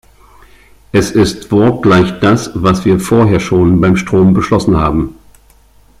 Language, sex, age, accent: German, male, 50-59, Deutschland Deutsch